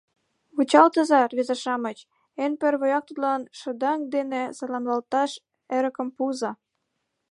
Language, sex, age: Mari, female, 19-29